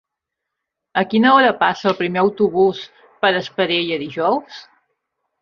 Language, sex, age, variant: Catalan, female, 40-49, Central